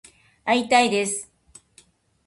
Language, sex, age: Japanese, female, 50-59